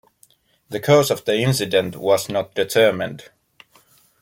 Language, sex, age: English, male, 19-29